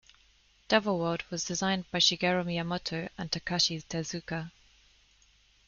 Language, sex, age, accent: English, female, 30-39, England English